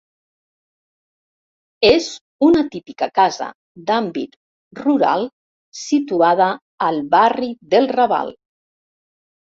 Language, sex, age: Catalan, female, 60-69